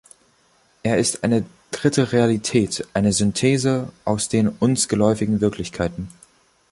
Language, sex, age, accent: German, male, under 19, Deutschland Deutsch